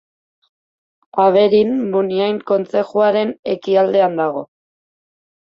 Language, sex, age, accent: Basque, female, 19-29, Mendebalekoa (Araba, Bizkaia, Gipuzkoako mendebaleko herri batzuk)